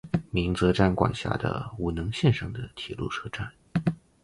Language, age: Chinese, 19-29